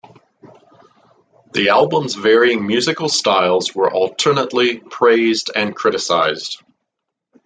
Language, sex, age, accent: English, male, 50-59, United States English